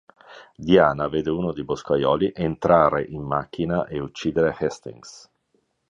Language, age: Italian, 50-59